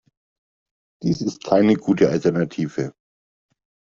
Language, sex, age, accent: German, male, 50-59, Deutschland Deutsch